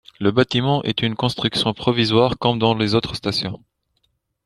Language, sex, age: French, female, 30-39